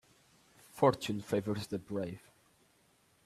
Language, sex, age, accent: English, male, 19-29, United States English